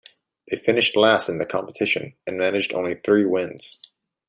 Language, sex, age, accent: English, male, 19-29, United States English